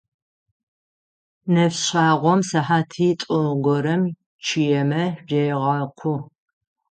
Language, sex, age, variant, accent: Adyghe, female, 50-59, Адыгабзэ (Кирил, пстэумэ зэдыряе), Кıэмгуй (Çemguy)